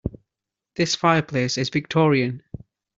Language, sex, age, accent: English, male, 30-39, England English